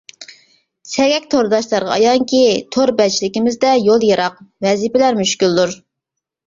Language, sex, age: Uyghur, female, 19-29